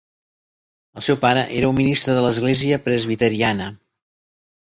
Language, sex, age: Catalan, male, 60-69